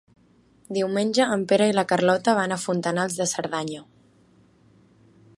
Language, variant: Catalan, Central